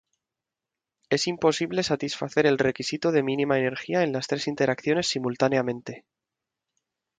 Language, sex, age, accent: Spanish, male, 19-29, España: Centro-Sur peninsular (Madrid, Toledo, Castilla-La Mancha)